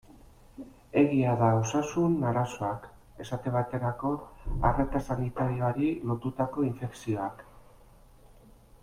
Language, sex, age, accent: Basque, male, 50-59, Mendebalekoa (Araba, Bizkaia, Gipuzkoako mendebaleko herri batzuk)